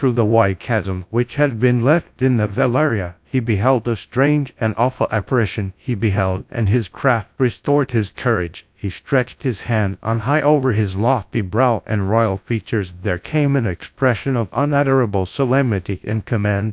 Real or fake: fake